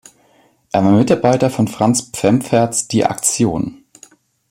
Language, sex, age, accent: German, male, 19-29, Deutschland Deutsch